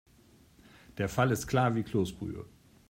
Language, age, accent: German, 50-59, Deutschland Deutsch